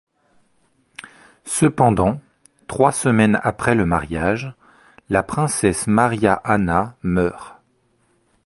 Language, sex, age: French, male, 40-49